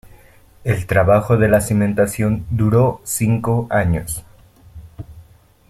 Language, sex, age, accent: Spanish, male, 19-29, México